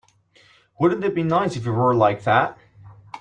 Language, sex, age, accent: English, male, 19-29, United States English